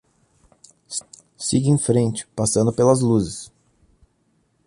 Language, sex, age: Portuguese, male, 19-29